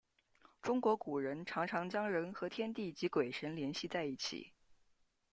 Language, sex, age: Chinese, female, 19-29